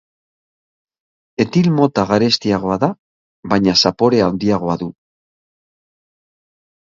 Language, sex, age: Basque, male, 60-69